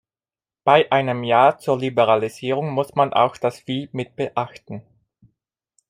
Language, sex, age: German, male, 30-39